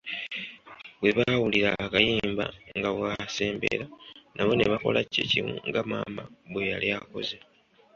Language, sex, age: Ganda, male, 19-29